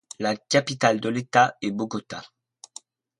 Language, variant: French, Français de métropole